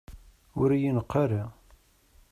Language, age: Kabyle, 30-39